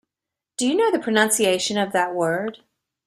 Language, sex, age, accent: English, female, 50-59, United States English